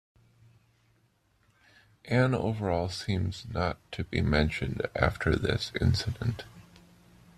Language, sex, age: English, male, 30-39